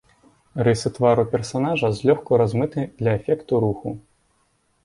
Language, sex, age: Belarusian, male, under 19